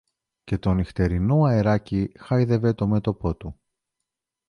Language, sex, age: Greek, male, 40-49